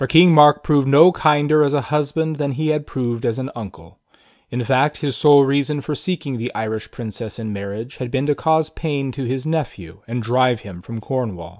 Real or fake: real